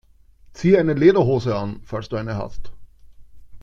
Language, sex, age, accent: German, male, 30-39, Österreichisches Deutsch